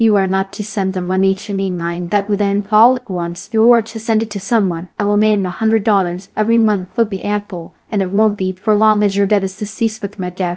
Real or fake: fake